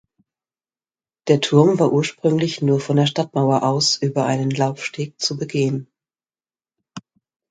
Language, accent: German, Deutschland Deutsch